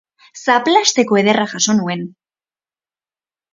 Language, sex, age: Basque, female, 19-29